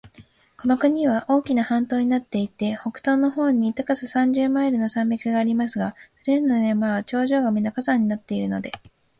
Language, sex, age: Japanese, female, 19-29